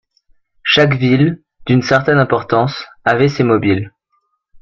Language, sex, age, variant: French, male, 19-29, Français de métropole